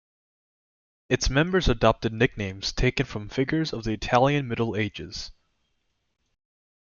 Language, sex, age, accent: English, male, 19-29, United States English